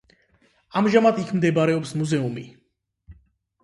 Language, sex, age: Georgian, male, 30-39